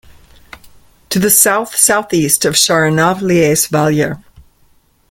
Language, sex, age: English, female, 50-59